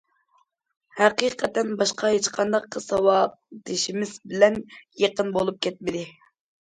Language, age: Uyghur, 19-29